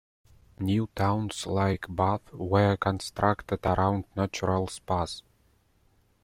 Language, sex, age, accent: English, male, 30-39, United States English